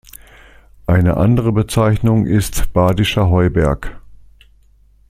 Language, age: German, 60-69